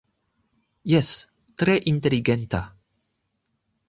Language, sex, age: Esperanto, male, 19-29